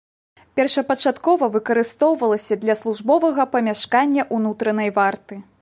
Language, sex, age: Belarusian, female, 19-29